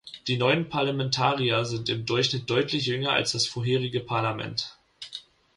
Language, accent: German, Deutschland Deutsch